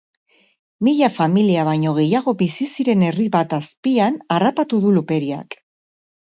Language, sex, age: Basque, female, 40-49